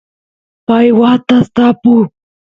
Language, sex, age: Santiago del Estero Quichua, female, 19-29